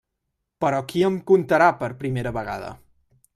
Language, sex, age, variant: Catalan, male, 19-29, Central